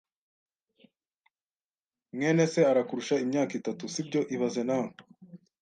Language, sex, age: Kinyarwanda, male, 19-29